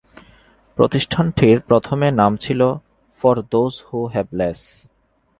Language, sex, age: Bengali, male, 19-29